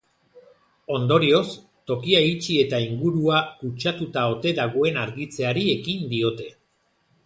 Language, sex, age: Basque, male, 40-49